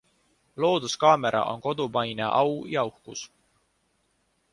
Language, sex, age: Estonian, male, 19-29